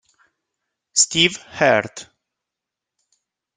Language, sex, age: Italian, male, 30-39